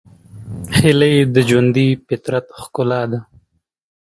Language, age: Pashto, 19-29